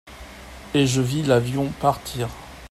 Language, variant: French, Français de métropole